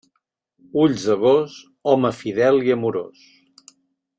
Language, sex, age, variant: Catalan, male, 50-59, Central